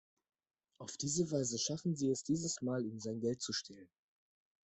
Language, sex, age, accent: German, male, under 19, Deutschland Deutsch